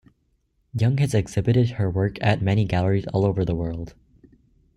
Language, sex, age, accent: English, male, under 19, United States English